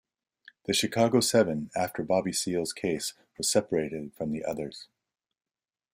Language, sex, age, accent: English, male, 40-49, Canadian English